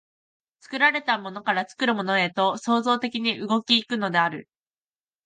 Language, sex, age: Japanese, female, under 19